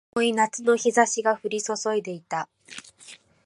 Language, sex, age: Japanese, female, 19-29